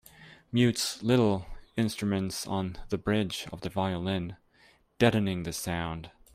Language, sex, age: English, male, 30-39